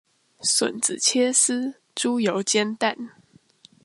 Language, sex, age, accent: Chinese, female, 19-29, 出生地：臺北市